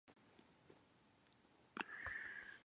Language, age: Japanese, 19-29